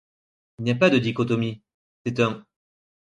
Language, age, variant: French, 30-39, Français de métropole